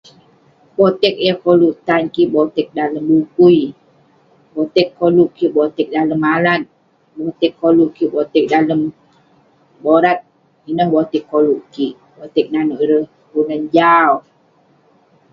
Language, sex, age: Western Penan, female, 30-39